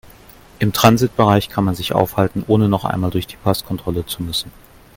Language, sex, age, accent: German, male, 40-49, Deutschland Deutsch